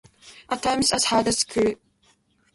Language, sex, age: English, female, 19-29